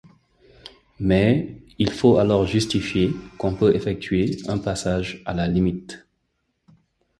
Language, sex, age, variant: French, male, 30-39, Français d'Afrique subsaharienne et des îles africaines